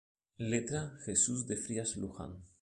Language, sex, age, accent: Spanish, male, 40-49, España: Sur peninsular (Andalucia, Extremadura, Murcia)